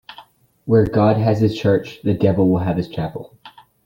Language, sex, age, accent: English, male, under 19, United States English